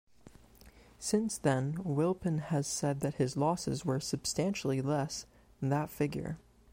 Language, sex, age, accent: English, male, 19-29, Canadian English